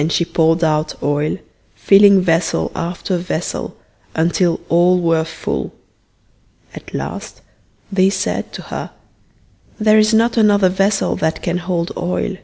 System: none